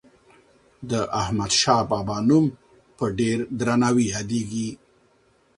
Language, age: Pashto, 40-49